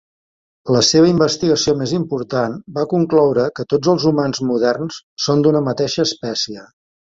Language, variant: Catalan, Central